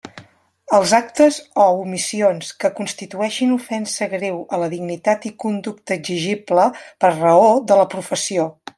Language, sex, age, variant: Catalan, female, 50-59, Central